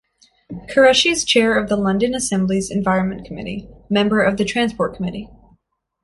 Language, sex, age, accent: English, female, 19-29, United States English